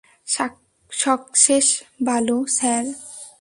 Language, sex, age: Bengali, female, 19-29